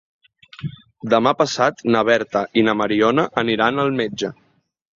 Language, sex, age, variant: Catalan, male, 19-29, Central